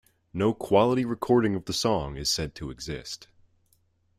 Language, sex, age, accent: English, male, 19-29, United States English